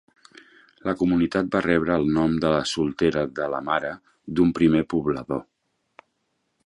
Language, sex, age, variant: Catalan, male, 40-49, Central